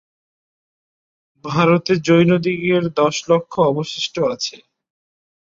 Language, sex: Bengali, male